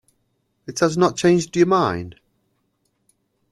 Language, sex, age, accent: English, male, 40-49, England English